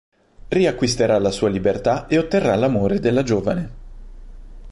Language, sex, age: Italian, male, 30-39